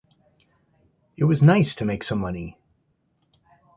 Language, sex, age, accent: English, male, 50-59, United States English